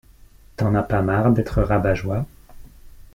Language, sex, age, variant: French, male, 30-39, Français de métropole